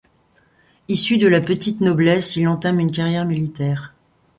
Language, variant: French, Français de métropole